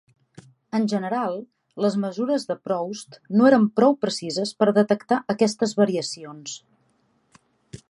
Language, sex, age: Catalan, female, 40-49